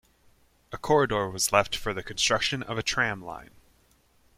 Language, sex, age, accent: English, male, 19-29, United States English